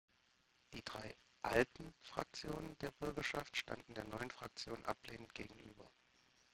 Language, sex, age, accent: German, male, 40-49, Deutschland Deutsch